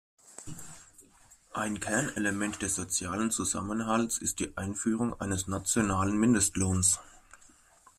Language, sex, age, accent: German, male, 30-39, Deutschland Deutsch